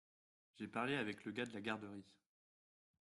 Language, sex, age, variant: French, male, 19-29, Français de métropole